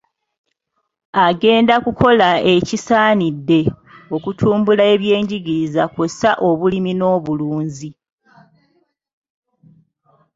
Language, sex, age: Ganda, female, 30-39